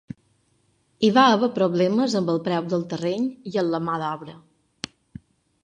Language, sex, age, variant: Catalan, female, 40-49, Balear